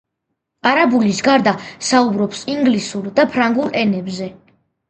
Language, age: Georgian, under 19